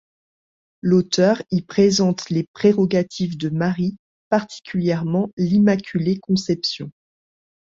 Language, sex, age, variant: French, female, 40-49, Français de métropole